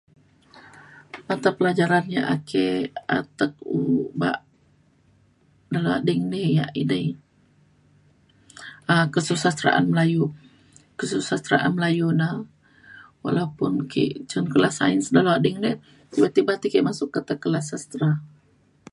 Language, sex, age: Mainstream Kenyah, female, 30-39